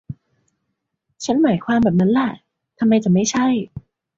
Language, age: Thai, 19-29